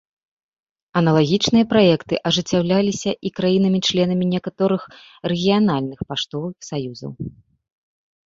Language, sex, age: Belarusian, female, 30-39